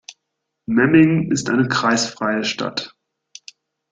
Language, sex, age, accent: German, male, 30-39, Deutschland Deutsch